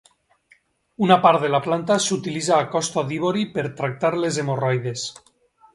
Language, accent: Catalan, valencià